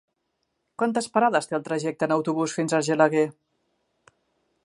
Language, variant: Catalan, Central